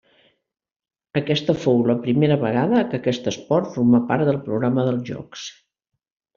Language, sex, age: Catalan, female, 70-79